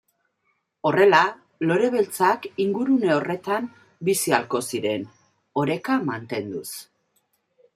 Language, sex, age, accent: Basque, female, 50-59, Mendebalekoa (Araba, Bizkaia, Gipuzkoako mendebaleko herri batzuk)